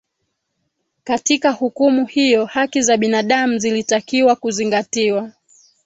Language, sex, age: Swahili, female, 19-29